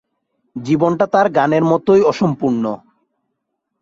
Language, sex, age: Bengali, male, 19-29